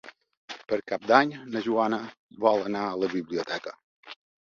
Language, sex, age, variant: Catalan, male, 50-59, Balear